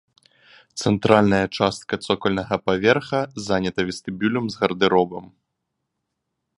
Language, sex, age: Belarusian, male, 19-29